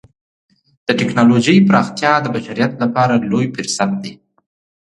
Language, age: Pashto, 19-29